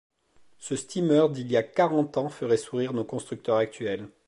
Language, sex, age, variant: French, male, 30-39, Français de métropole